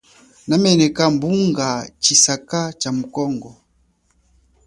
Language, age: Chokwe, 40-49